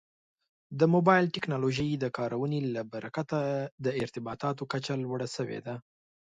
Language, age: Pashto, 19-29